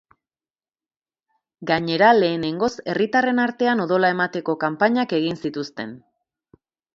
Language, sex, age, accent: Basque, female, 30-39, Erdialdekoa edo Nafarra (Gipuzkoa, Nafarroa)